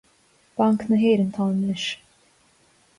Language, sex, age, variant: Irish, female, 19-29, Gaeilge Chonnacht